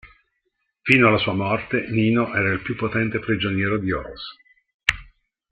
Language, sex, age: Italian, male, 60-69